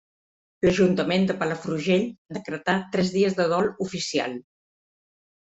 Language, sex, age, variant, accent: Catalan, female, 70-79, Central, central